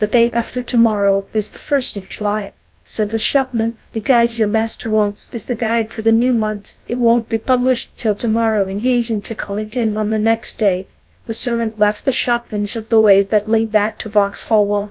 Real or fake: fake